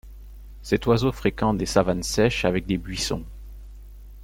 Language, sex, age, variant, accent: French, male, 30-39, Français d'Europe, Français de Belgique